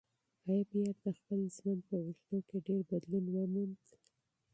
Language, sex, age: Pashto, female, 30-39